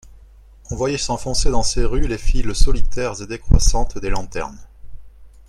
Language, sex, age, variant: French, male, 30-39, Français de métropole